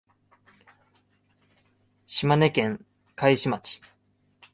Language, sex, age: Japanese, male, 19-29